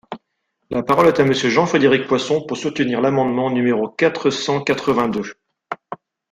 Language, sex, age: French, male, 40-49